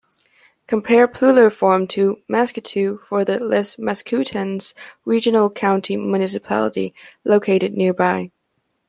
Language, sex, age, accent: English, female, under 19, England English